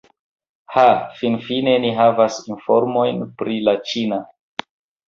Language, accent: Esperanto, Internacia